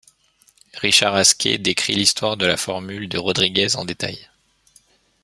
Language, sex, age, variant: French, male, 30-39, Français de métropole